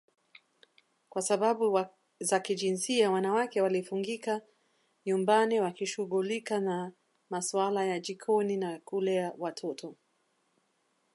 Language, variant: Swahili, Kiswahili Sanifu (EA)